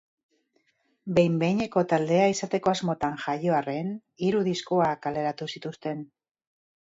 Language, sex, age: Basque, female, 50-59